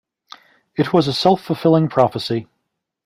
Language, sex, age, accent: English, male, 40-49, United States English